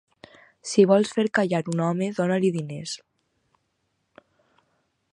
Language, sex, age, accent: Catalan, female, under 19, valencià